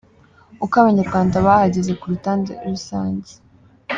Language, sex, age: Kinyarwanda, female, 19-29